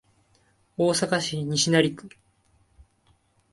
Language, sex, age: Japanese, male, 19-29